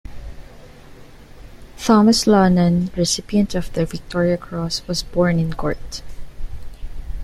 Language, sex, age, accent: English, female, 19-29, Filipino